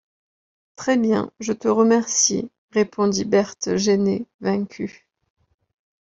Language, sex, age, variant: French, female, 30-39, Français de métropole